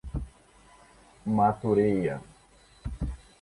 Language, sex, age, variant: Portuguese, male, 30-39, Portuguese (Brasil)